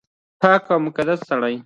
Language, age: Pashto, under 19